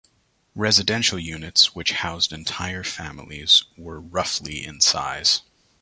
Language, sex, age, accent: English, male, 30-39, Canadian English